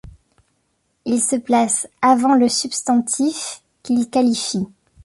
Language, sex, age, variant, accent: French, male, 30-39, Français d'Europe, Français de Suisse